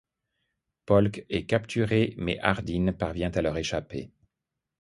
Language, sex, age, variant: French, male, 50-59, Français de métropole